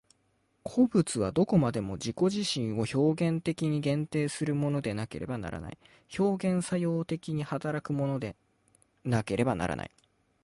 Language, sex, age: Japanese, male, 19-29